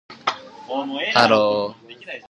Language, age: Japanese, under 19